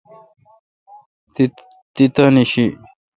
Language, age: Kalkoti, 19-29